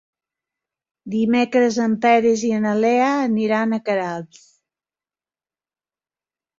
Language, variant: Catalan, Balear